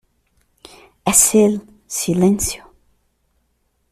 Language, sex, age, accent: Spanish, female, under 19, México